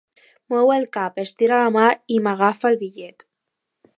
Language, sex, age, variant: Catalan, female, under 19, Alacantí